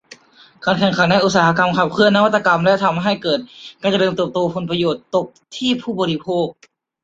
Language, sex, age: Thai, male, under 19